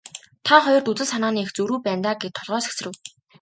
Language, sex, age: Mongolian, female, 19-29